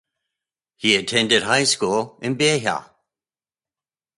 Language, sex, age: English, male, 60-69